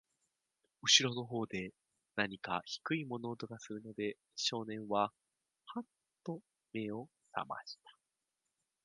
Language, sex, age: Japanese, male, 19-29